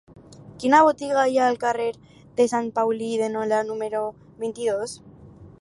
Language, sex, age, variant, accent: Catalan, female, under 19, Alacantí, valencià